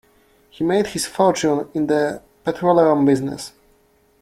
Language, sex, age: English, male, 30-39